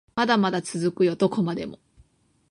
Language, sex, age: Japanese, male, 19-29